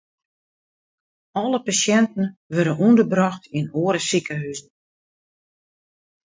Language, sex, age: Western Frisian, female, 60-69